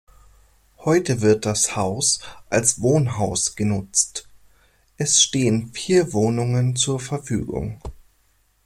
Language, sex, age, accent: German, male, 30-39, Deutschland Deutsch